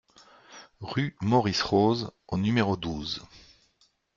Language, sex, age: French, male, 50-59